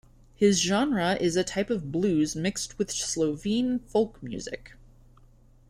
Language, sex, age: English, female, 19-29